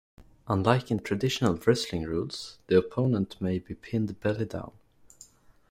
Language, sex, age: English, male, under 19